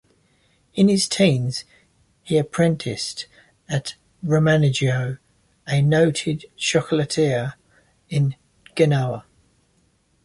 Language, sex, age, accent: English, male, 30-39, England English